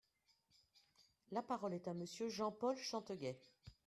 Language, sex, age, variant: French, female, 60-69, Français de métropole